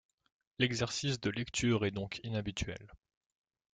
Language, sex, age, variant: French, male, 19-29, Français de métropole